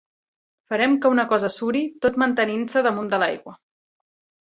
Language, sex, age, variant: Catalan, female, 30-39, Central